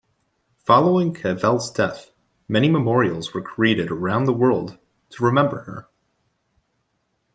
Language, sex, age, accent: English, male, 19-29, United States English